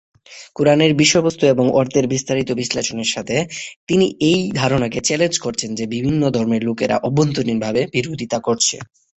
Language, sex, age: Bengali, male, 19-29